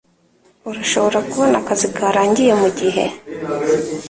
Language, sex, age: Kinyarwanda, female, 19-29